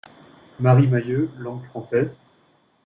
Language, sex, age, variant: French, male, 19-29, Français de métropole